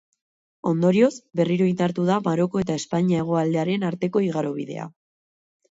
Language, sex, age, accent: Basque, female, 19-29, Mendebalekoa (Araba, Bizkaia, Gipuzkoako mendebaleko herri batzuk)